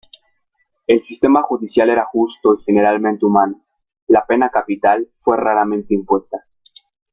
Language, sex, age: Spanish, female, 19-29